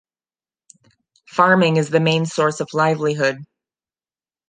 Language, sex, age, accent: English, female, 30-39, United States English